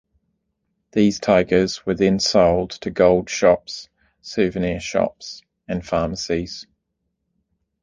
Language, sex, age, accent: English, male, 30-39, New Zealand English